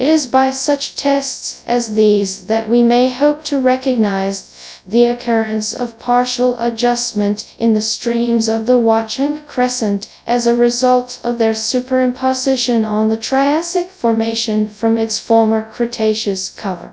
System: TTS, FastPitch